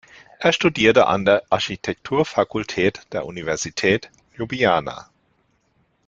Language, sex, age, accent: German, male, 40-49, Deutschland Deutsch